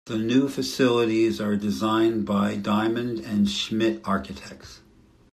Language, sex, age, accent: English, male, 60-69, United States English